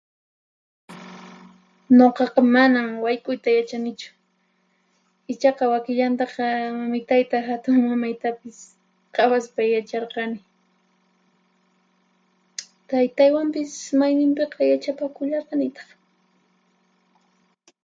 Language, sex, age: Puno Quechua, female, 19-29